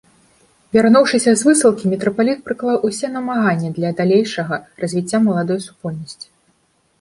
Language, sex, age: Belarusian, female, 19-29